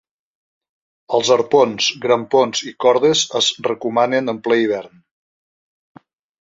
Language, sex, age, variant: Catalan, male, 50-59, Nord-Occidental